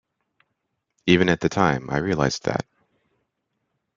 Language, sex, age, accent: English, male, 30-39, United States English